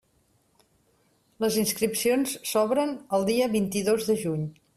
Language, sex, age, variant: Catalan, female, 50-59, Central